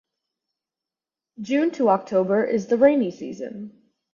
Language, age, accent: English, under 19, United States English